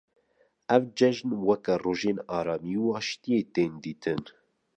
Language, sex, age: Kurdish, male, 30-39